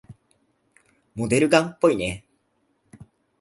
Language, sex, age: Japanese, male, under 19